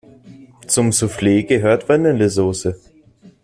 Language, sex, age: German, male, 19-29